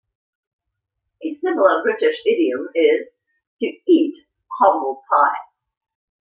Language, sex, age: English, female, 50-59